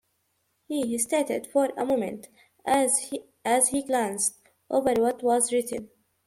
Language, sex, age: English, female, 40-49